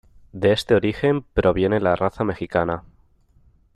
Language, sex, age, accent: Spanish, male, under 19, España: Norte peninsular (Asturias, Castilla y León, Cantabria, País Vasco, Navarra, Aragón, La Rioja, Guadalajara, Cuenca)